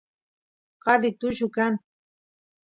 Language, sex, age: Santiago del Estero Quichua, female, 50-59